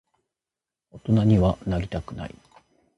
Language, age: Japanese, 30-39